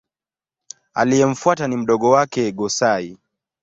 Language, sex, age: Swahili, male, 19-29